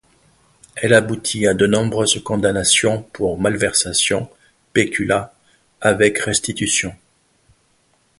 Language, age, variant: French, 50-59, Français de métropole